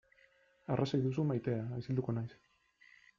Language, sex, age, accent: Basque, male, 19-29, Erdialdekoa edo Nafarra (Gipuzkoa, Nafarroa)